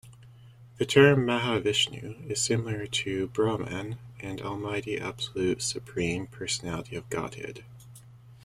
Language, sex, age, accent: English, male, 30-39, United States English